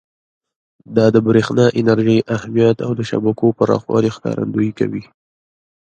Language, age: Pashto, 19-29